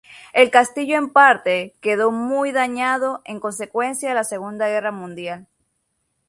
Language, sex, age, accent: Spanish, female, 19-29, América central; Caribe: Cuba, Venezuela, Puerto Rico, República Dominicana, Panamá, Colombia caribeña, México caribeño, Costa del golfo de México